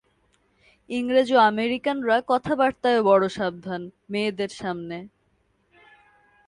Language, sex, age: Bengali, female, 19-29